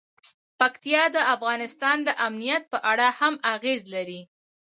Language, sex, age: Pashto, female, 19-29